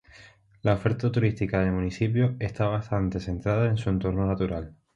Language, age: Spanish, 19-29